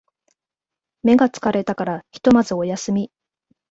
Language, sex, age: Japanese, female, 19-29